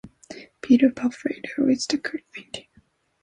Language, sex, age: English, female, under 19